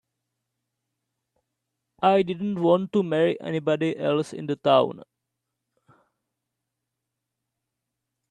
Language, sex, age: English, male, 19-29